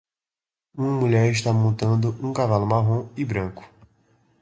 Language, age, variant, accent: Portuguese, 19-29, Portuguese (Brasil), Nordestino